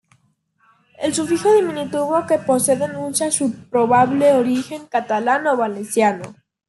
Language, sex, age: Spanish, female, 40-49